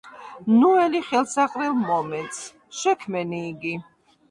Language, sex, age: Georgian, female, 50-59